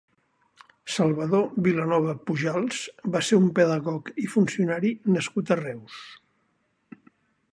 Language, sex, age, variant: Catalan, male, 70-79, Central